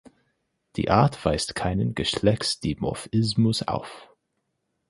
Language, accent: German, Deutschland Deutsch